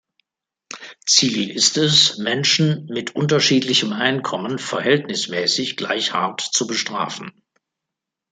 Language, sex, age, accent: German, male, 60-69, Deutschland Deutsch